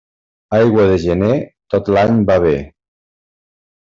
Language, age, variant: Catalan, 50-59, Central